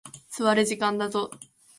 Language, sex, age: Japanese, male, under 19